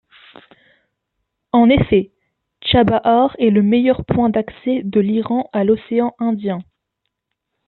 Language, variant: French, Français de métropole